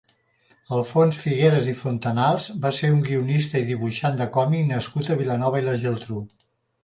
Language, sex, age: Catalan, male, 60-69